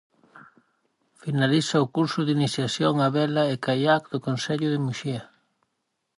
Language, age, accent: Galician, 40-49, Atlántico (seseo e gheada)